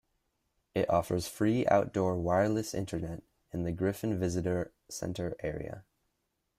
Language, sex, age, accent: English, male, under 19, United States English